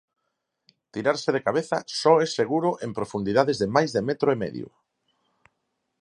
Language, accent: Galician, Normativo (estándar)